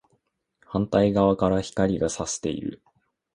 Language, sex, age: Japanese, male, 19-29